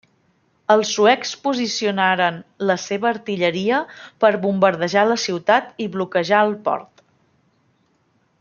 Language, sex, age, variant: Catalan, female, 19-29, Central